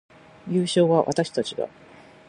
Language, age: Japanese, 60-69